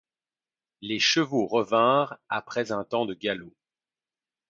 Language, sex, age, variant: French, male, 30-39, Français de métropole